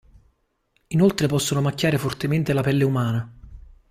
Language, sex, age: Italian, male, 30-39